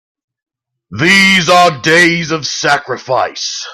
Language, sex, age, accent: English, male, 40-49, Canadian English